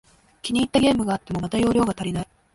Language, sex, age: Japanese, female, 19-29